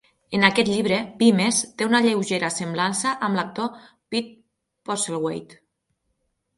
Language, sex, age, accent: Catalan, female, 30-39, Ebrenc